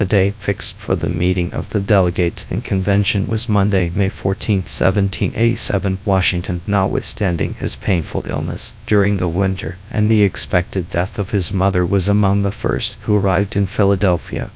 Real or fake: fake